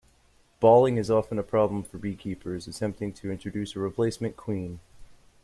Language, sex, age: English, male, 30-39